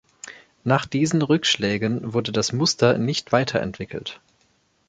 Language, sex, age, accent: German, male, 19-29, Deutschland Deutsch